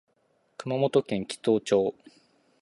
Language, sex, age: Japanese, male, 19-29